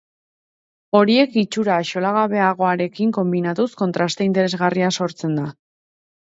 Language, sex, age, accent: Basque, female, 19-29, Erdialdekoa edo Nafarra (Gipuzkoa, Nafarroa)